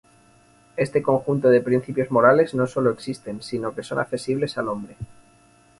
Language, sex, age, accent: Spanish, male, 19-29, España: Norte peninsular (Asturias, Castilla y León, Cantabria, País Vasco, Navarra, Aragón, La Rioja, Guadalajara, Cuenca)